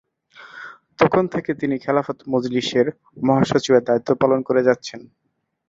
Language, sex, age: Bengali, male, 19-29